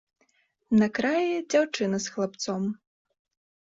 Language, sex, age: Belarusian, female, 19-29